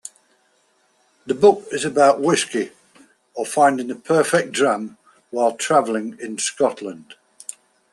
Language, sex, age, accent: English, male, 60-69, England English